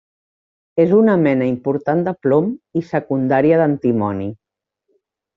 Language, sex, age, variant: Catalan, female, 50-59, Central